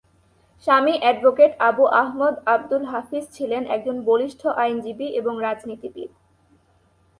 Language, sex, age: Bengali, female, under 19